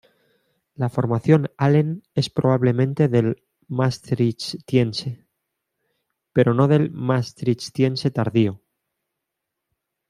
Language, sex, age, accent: Spanish, male, 30-39, España: Centro-Sur peninsular (Madrid, Toledo, Castilla-La Mancha)